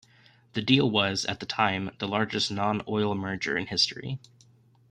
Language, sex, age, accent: English, male, 19-29, United States English